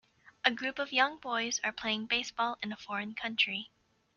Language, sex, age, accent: English, female, 19-29, United States English